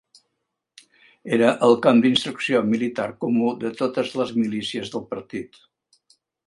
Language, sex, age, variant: Catalan, male, 70-79, Central